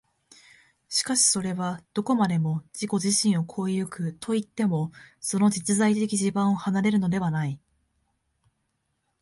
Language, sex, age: Japanese, female, 19-29